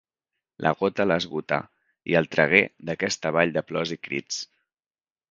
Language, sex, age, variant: Catalan, male, 30-39, Central